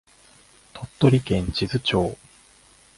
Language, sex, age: Japanese, male, 30-39